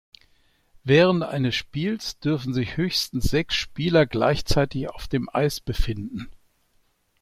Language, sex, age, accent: German, male, 60-69, Deutschland Deutsch